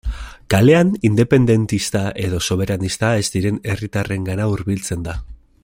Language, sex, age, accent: Basque, male, 19-29, Erdialdekoa edo Nafarra (Gipuzkoa, Nafarroa)